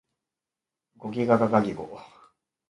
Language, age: Japanese, 19-29